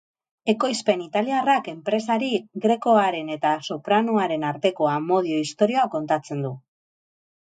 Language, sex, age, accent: Basque, female, 30-39, Mendebalekoa (Araba, Bizkaia, Gipuzkoako mendebaleko herri batzuk)